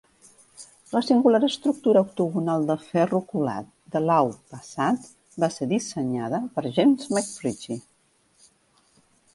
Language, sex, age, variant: Catalan, female, 40-49, Central